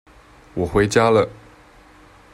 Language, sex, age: Chinese, male, 30-39